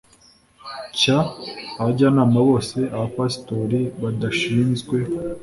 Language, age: Kinyarwanda, 19-29